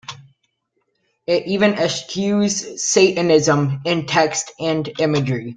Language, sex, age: English, male, under 19